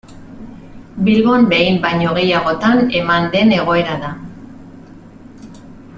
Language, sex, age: Basque, female, 40-49